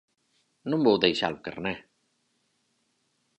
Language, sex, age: Galician, male, 40-49